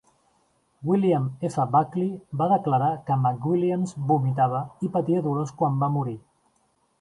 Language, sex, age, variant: Catalan, male, 40-49, Central